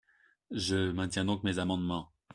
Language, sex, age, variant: French, male, 30-39, Français de métropole